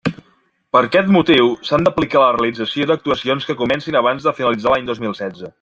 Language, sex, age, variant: Catalan, male, 30-39, Central